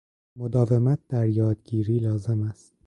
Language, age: Persian, 19-29